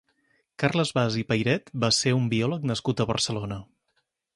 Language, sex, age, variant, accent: Catalan, male, 40-49, Central, central